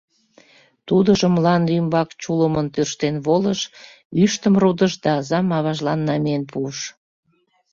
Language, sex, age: Mari, female, 40-49